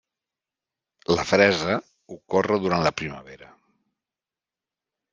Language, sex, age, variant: Catalan, male, 50-59, Central